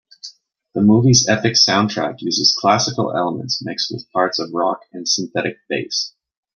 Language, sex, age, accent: English, male, 30-39, Canadian English